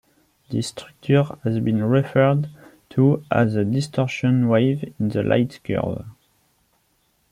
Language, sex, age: English, male, 19-29